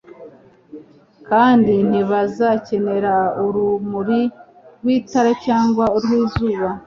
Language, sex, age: Kinyarwanda, female, 40-49